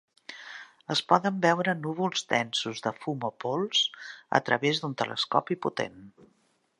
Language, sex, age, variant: Catalan, female, 50-59, Central